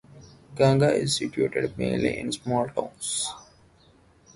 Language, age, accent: English, 19-29, United States English